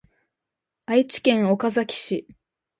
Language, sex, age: Japanese, female, under 19